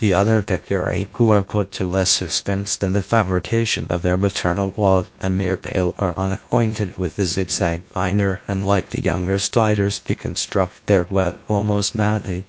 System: TTS, GlowTTS